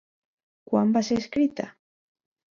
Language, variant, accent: Catalan, Central, central